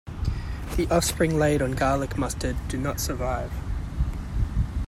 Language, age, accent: English, 30-39, Australian English